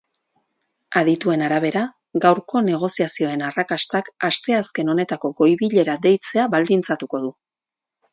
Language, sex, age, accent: Basque, female, 40-49, Erdialdekoa edo Nafarra (Gipuzkoa, Nafarroa)